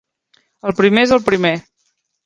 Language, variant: Catalan, Central